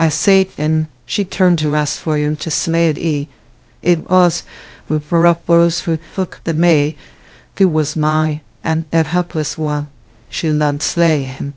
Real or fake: fake